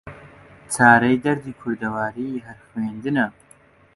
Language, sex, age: Central Kurdish, male, 19-29